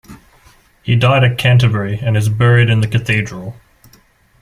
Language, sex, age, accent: English, male, under 19, Australian English